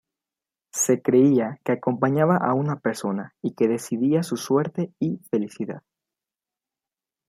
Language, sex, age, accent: Spanish, male, 19-29, México